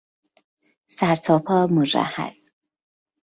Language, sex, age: Persian, female, 19-29